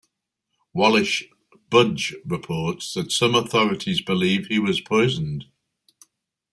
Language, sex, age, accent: English, male, 50-59, England English